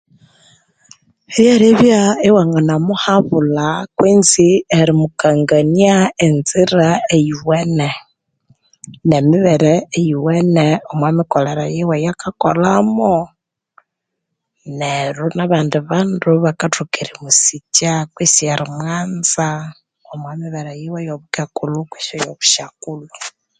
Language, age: Konzo, 19-29